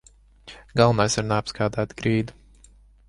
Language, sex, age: Latvian, male, 19-29